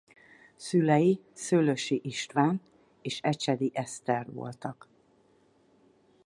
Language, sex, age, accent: Hungarian, female, 40-49, budapesti